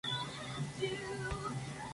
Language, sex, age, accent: Spanish, male, 19-29, México